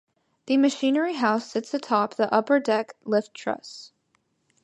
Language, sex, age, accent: English, female, under 19, United States English